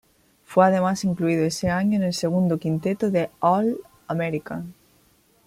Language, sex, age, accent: Spanish, female, 19-29, España: Sur peninsular (Andalucia, Extremadura, Murcia)